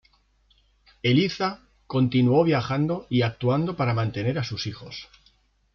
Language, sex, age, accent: Spanish, male, 40-49, España: Centro-Sur peninsular (Madrid, Toledo, Castilla-La Mancha)